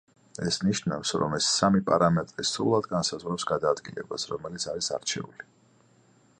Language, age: Georgian, 40-49